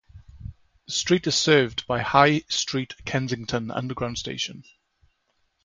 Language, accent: English, Welsh English